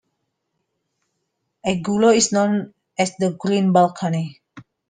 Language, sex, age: English, female, 30-39